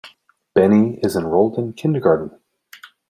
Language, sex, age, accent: English, male, 30-39, United States English